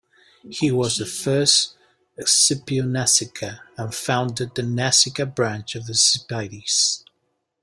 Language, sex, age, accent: English, male, 30-39, United States English